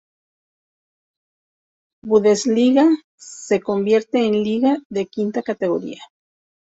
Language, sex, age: Spanish, female, 40-49